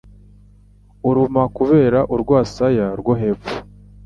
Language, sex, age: Kinyarwanda, male, 19-29